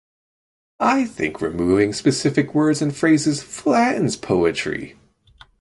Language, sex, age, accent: English, male, 19-29, United States English